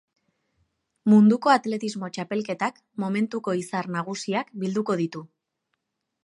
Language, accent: Basque, Mendebalekoa (Araba, Bizkaia, Gipuzkoako mendebaleko herri batzuk)